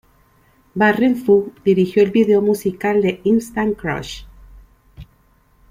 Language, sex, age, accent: Spanish, female, 50-59, México